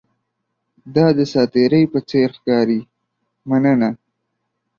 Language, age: Pashto, 19-29